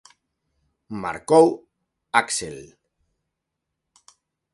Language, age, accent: Galician, 40-49, Normativo (estándar)